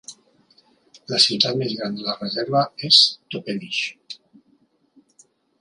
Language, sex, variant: Catalan, male, Central